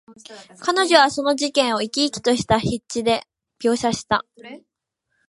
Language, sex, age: Japanese, female, under 19